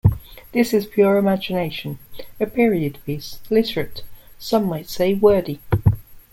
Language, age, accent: English, under 19, England English